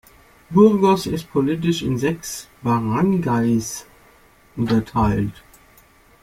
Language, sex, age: German, female, 60-69